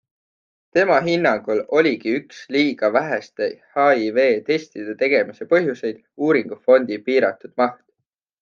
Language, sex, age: Estonian, male, 19-29